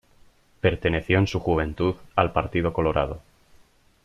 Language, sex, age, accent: Spanish, male, 19-29, España: Norte peninsular (Asturias, Castilla y León, Cantabria, País Vasco, Navarra, Aragón, La Rioja, Guadalajara, Cuenca)